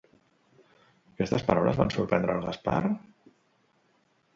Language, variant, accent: Catalan, Central, central